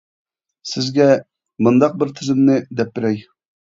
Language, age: Uyghur, 19-29